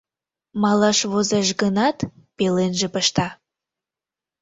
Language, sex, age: Mari, female, under 19